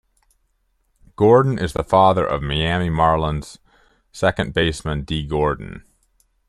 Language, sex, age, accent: English, male, 30-39, Canadian English